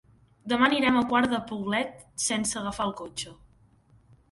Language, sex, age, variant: Catalan, female, under 19, Central